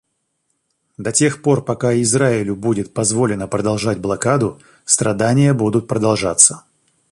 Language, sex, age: Russian, male, 40-49